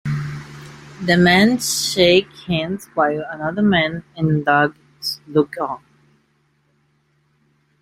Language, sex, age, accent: English, female, 19-29, Canadian English